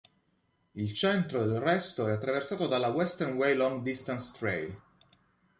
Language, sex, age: Italian, male, 40-49